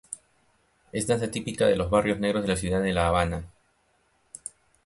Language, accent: Spanish, Peru